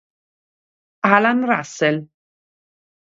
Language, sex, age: Italian, female, 50-59